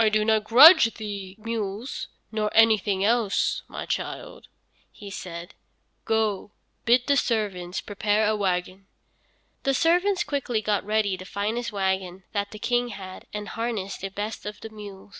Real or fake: real